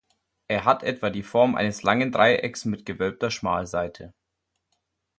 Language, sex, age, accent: German, male, 19-29, Deutschland Deutsch